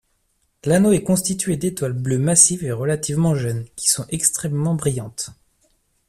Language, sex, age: French, male, 19-29